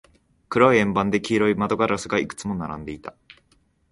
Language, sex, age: Japanese, male, 19-29